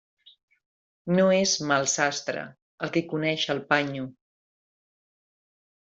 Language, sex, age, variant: Catalan, female, 40-49, Central